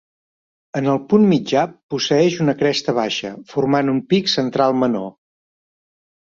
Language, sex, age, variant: Catalan, male, 50-59, Central